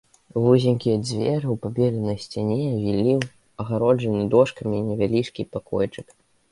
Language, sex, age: Belarusian, male, under 19